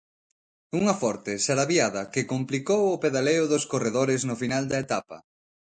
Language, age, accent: Galician, 30-39, Normativo (estándar)